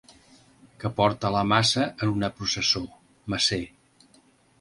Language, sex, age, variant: Catalan, male, 60-69, Central